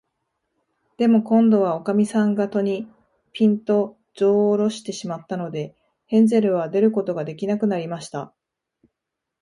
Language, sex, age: Japanese, female, 30-39